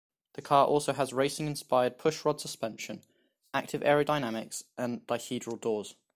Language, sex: English, male